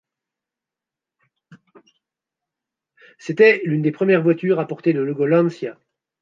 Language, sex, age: French, male, 60-69